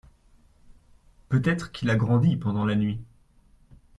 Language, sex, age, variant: French, male, 19-29, Français de métropole